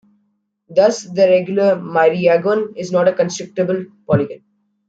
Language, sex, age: English, male, under 19